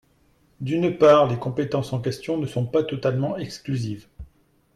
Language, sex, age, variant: French, male, 40-49, Français de métropole